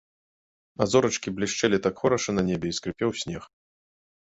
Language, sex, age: Belarusian, male, 30-39